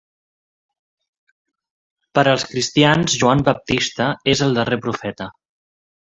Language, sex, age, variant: Catalan, male, 19-29, Central